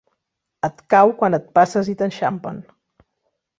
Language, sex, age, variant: Catalan, female, 40-49, Central